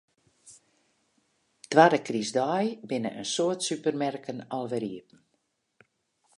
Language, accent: Western Frisian, Klaaifrysk